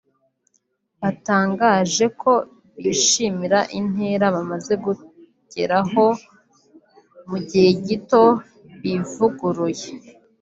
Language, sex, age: Kinyarwanda, female, under 19